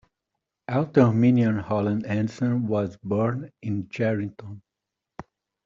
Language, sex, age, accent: English, male, 30-39, United States English